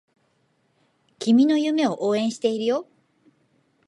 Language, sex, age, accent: Japanese, female, 40-49, 標準語